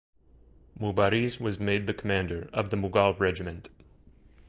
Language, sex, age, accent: English, male, 30-39, United States English